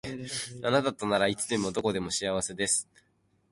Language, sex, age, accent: Japanese, male, 19-29, 標準語